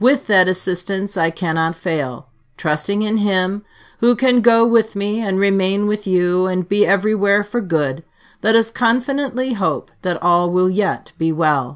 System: none